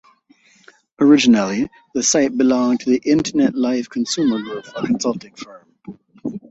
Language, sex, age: English, male, 40-49